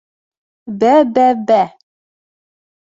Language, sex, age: Bashkir, female, 19-29